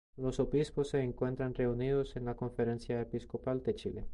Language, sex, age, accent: Spanish, male, 19-29, Andino-Pacífico: Colombia, Perú, Ecuador, oeste de Bolivia y Venezuela andina